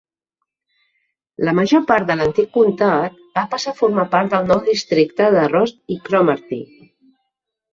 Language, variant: Catalan, Nord-Occidental